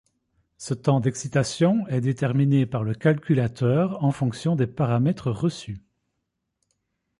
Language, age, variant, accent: French, 30-39, Français d'Europe, Français de Belgique